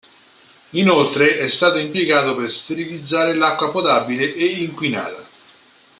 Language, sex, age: Italian, male, 40-49